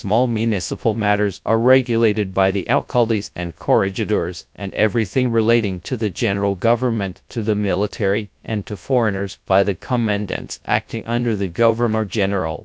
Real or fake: fake